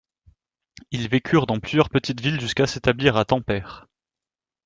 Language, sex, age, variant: French, male, 19-29, Français de métropole